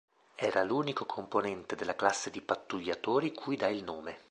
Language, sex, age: Italian, male, 50-59